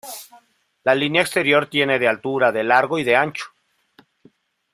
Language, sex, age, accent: Spanish, male, 30-39, México